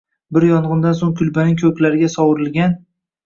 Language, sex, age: Uzbek, male, 19-29